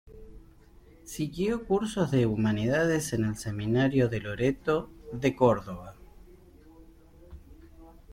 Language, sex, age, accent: Spanish, male, 40-49, Rioplatense: Argentina, Uruguay, este de Bolivia, Paraguay